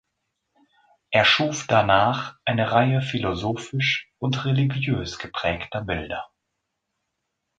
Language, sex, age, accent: German, male, 40-49, Deutschland Deutsch